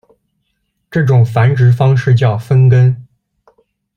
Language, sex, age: Chinese, male, 19-29